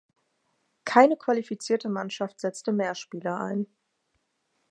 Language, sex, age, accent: German, female, 19-29, Deutschland Deutsch